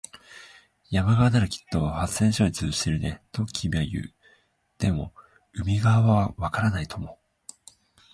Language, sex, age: Japanese, male, 19-29